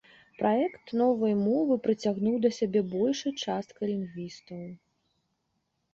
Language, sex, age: Belarusian, female, 30-39